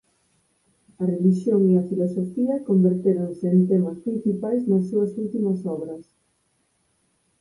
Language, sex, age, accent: Galician, female, 30-39, Normativo (estándar)